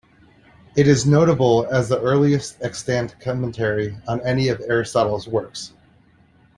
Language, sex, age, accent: English, male, 30-39, United States English